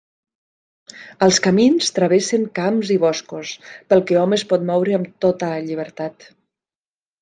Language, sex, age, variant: Catalan, female, 50-59, Nord-Occidental